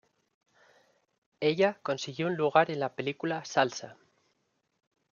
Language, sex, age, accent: Spanish, male, 19-29, España: Norte peninsular (Asturias, Castilla y León, Cantabria, País Vasco, Navarra, Aragón, La Rioja, Guadalajara, Cuenca)